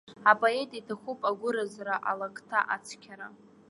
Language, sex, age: Abkhazian, female, 19-29